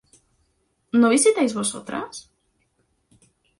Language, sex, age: Spanish, female, under 19